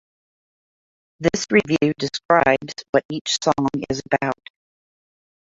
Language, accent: English, United States English